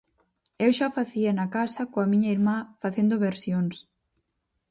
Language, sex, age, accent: Galician, female, 19-29, Central (gheada)